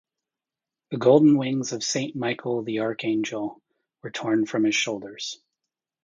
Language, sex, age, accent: English, male, 30-39, United States English